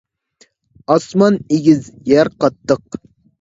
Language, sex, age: Uyghur, male, 19-29